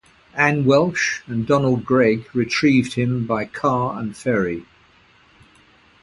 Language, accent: English, England English